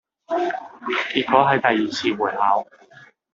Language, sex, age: Cantonese, male, 19-29